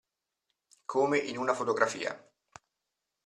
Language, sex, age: Italian, male, 40-49